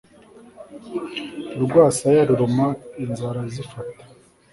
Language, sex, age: Kinyarwanda, male, 19-29